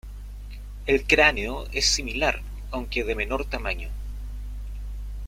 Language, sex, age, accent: Spanish, male, 30-39, Chileno: Chile, Cuyo